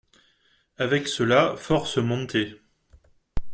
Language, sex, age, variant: French, male, 40-49, Français de métropole